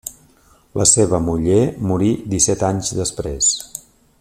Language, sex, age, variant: Catalan, male, 40-49, Central